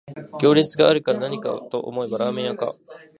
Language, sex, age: Japanese, male, 19-29